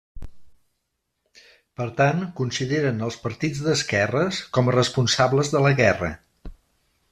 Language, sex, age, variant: Catalan, male, 60-69, Central